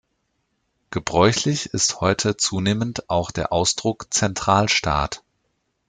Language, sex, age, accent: German, male, 40-49, Deutschland Deutsch